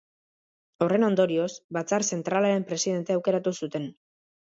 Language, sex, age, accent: Basque, male, under 19, Mendebalekoa (Araba, Bizkaia, Gipuzkoako mendebaleko herri batzuk)